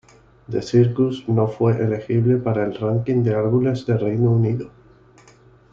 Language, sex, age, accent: Spanish, male, 30-39, España: Sur peninsular (Andalucia, Extremadura, Murcia)